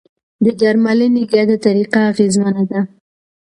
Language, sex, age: Pashto, female, 19-29